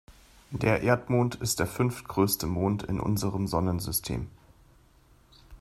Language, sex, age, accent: German, male, 40-49, Deutschland Deutsch